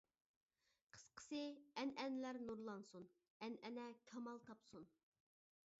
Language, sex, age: Uyghur, male, 19-29